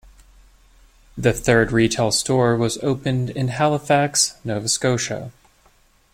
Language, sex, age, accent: English, male, 30-39, United States English